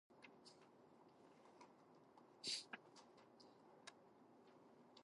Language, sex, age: English, female, under 19